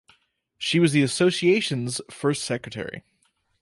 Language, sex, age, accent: English, male, 19-29, United States English